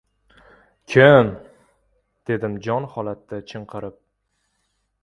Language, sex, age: Uzbek, male, 19-29